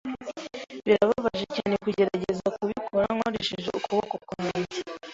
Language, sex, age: Kinyarwanda, female, 19-29